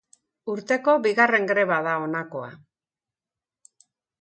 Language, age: Basque, 60-69